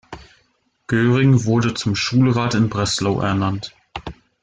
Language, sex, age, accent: German, male, 30-39, Deutschland Deutsch